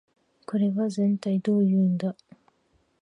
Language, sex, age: Japanese, female, 19-29